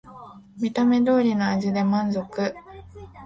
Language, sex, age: Japanese, female, 19-29